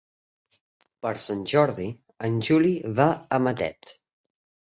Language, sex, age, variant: Catalan, male, under 19, Central